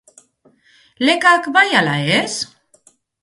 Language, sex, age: Basque, female, 40-49